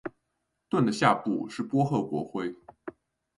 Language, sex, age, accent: Chinese, male, 19-29, 出生地：上海市